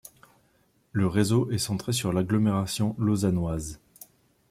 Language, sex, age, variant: French, male, 19-29, Français de métropole